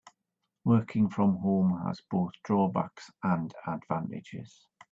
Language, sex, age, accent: English, male, 60-69, England English